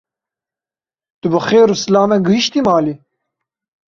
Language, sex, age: Kurdish, male, 19-29